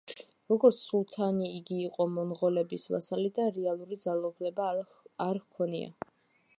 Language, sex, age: Georgian, female, under 19